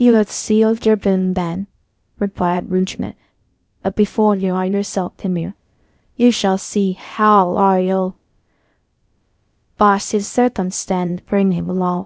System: TTS, VITS